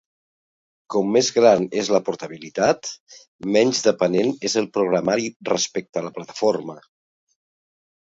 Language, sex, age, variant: Catalan, male, 50-59, Central